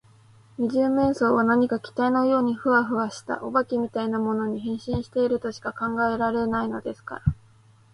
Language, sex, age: Japanese, female, 19-29